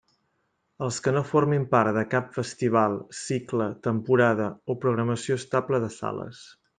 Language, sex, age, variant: Catalan, male, 30-39, Central